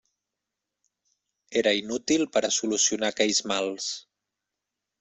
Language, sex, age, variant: Catalan, male, 30-39, Central